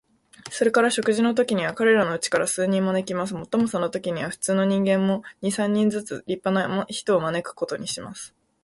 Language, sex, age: Japanese, female, 19-29